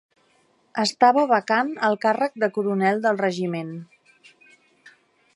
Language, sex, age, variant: Catalan, female, 50-59, Central